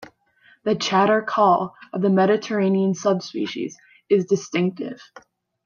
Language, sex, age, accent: English, female, 19-29, United States English